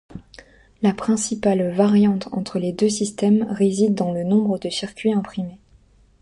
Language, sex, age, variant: French, female, 19-29, Français de métropole